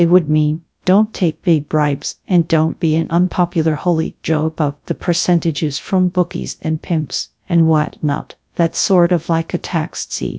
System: TTS, GradTTS